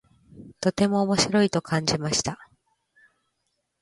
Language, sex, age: Japanese, female, 50-59